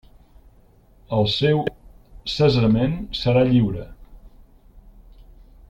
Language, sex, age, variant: Catalan, male, 60-69, Central